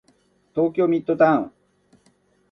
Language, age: Japanese, 60-69